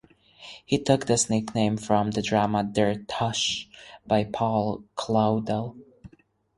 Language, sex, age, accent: English, male, 19-29, United States English